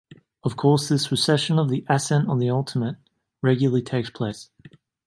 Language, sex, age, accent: English, male, 19-29, Australian English